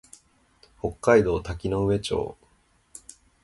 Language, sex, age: Japanese, male, under 19